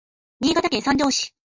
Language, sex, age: Japanese, female, 30-39